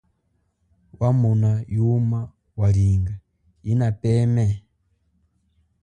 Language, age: Chokwe, 19-29